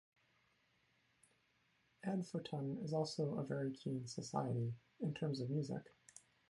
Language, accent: English, United States English